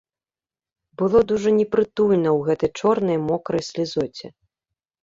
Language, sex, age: Belarusian, female, 30-39